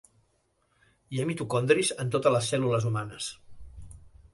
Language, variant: Catalan, Central